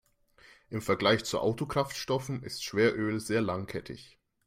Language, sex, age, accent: German, male, 19-29, Deutschland Deutsch